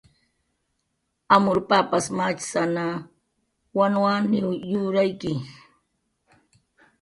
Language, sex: Jaqaru, female